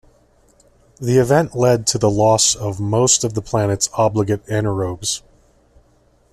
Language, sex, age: English, male, 30-39